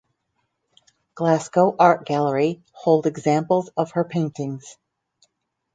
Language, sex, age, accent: English, female, 60-69, United States English